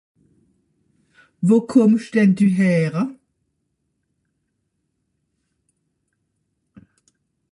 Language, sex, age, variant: Swiss German, female, 60-69, Nordniederàlemmànisch (Rishoffe, Zàwere, Bùsswìller, Hawenau, Brüemt, Stroossbùri, Molse, Dàmbàch, Schlettstàtt, Pfàlzbùri usw.)